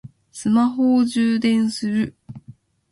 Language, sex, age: Japanese, female, 30-39